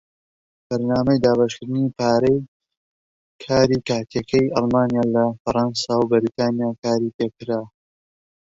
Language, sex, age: Central Kurdish, male, 30-39